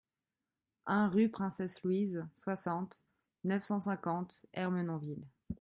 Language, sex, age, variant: French, female, 19-29, Français de métropole